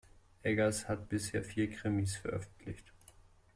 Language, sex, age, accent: German, male, 30-39, Deutschland Deutsch